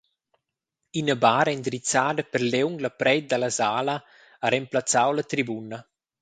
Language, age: Romansh, 30-39